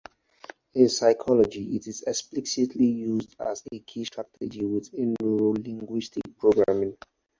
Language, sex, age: English, male, 19-29